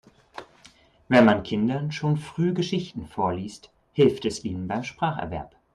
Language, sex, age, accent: German, male, 19-29, Deutschland Deutsch